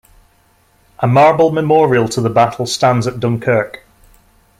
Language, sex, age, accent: English, male, 50-59, England English